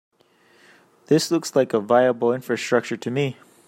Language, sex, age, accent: English, male, 30-39, United States English